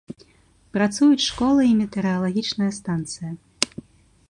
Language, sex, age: Belarusian, female, 19-29